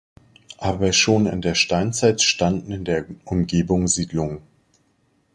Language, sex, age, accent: German, male, 30-39, Deutschland Deutsch